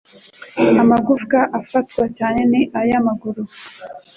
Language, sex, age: Kinyarwanda, female, 19-29